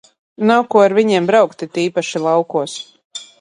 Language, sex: Latvian, female